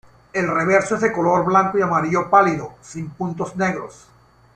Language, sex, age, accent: Spanish, male, 60-69, Caribe: Cuba, Venezuela, Puerto Rico, República Dominicana, Panamá, Colombia caribeña, México caribeño, Costa del golfo de México